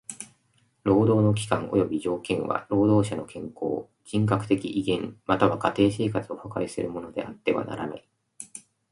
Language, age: Japanese, 19-29